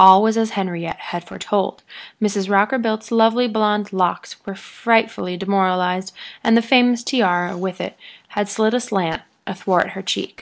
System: none